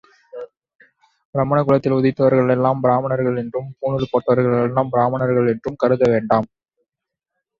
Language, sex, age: Tamil, male, 19-29